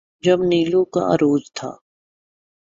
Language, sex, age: Urdu, male, 19-29